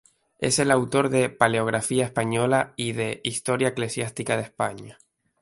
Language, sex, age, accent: Spanish, male, 19-29, España: Islas Canarias